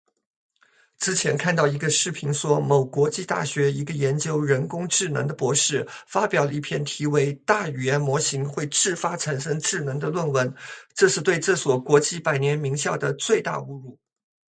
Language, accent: Chinese, 出生地：湖南省